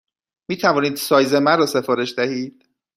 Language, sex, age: Persian, male, 30-39